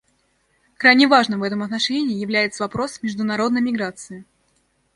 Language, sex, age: Russian, female, under 19